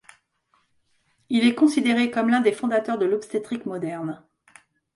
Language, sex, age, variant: French, female, 40-49, Français de métropole